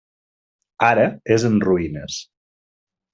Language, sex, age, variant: Catalan, male, 40-49, Nord-Occidental